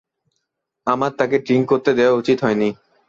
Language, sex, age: Bengali, male, under 19